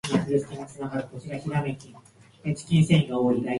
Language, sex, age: Japanese, female, 19-29